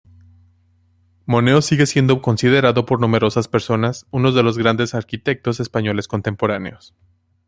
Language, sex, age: Spanish, male, 19-29